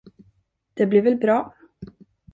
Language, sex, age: Swedish, female, 40-49